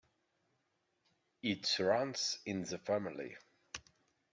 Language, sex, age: English, male, 19-29